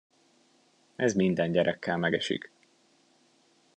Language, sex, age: Hungarian, male, 19-29